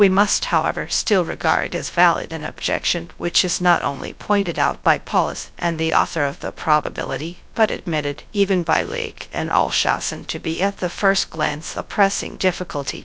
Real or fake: fake